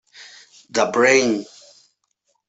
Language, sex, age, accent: Spanish, male, 19-29, América central